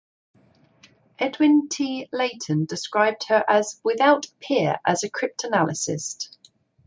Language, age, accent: English, 30-39, England English